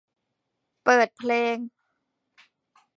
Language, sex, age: Thai, female, 30-39